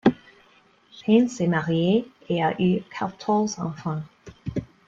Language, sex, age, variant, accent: French, female, 19-29, Français d'Amérique du Nord, Français du Canada